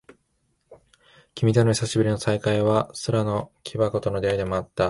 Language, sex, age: Japanese, male, 19-29